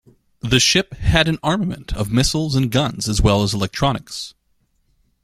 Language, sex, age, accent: English, male, 30-39, United States English